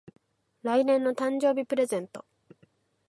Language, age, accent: Japanese, 19-29, 標準語